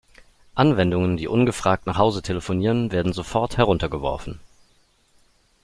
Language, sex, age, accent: German, male, 30-39, Deutschland Deutsch